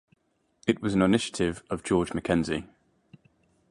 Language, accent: English, England English